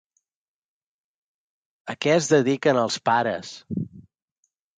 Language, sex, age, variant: Catalan, male, 40-49, Central